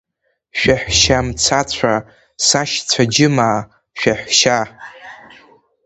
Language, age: Abkhazian, under 19